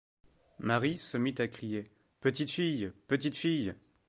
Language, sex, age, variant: French, male, 19-29, Français de métropole